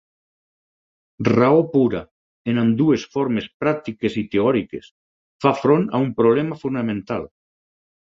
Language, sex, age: Catalan, male, 50-59